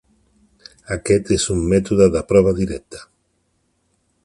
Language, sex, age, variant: Catalan, male, 40-49, Central